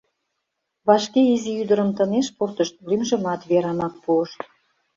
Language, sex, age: Mari, female, 50-59